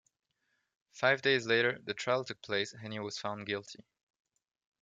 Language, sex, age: English, male, 19-29